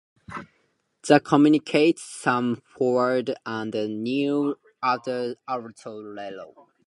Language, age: English, 19-29